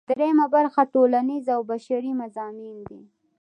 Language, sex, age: Pashto, female, 19-29